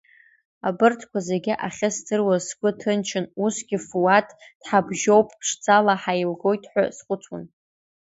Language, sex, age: Abkhazian, female, under 19